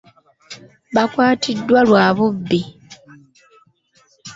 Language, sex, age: Ganda, female, 30-39